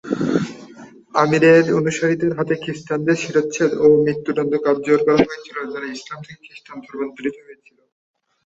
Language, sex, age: Bengali, male, 19-29